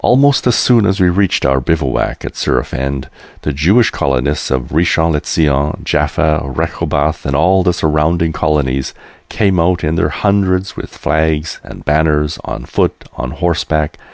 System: none